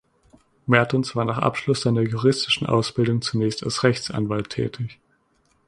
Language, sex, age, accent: German, male, under 19, Deutschland Deutsch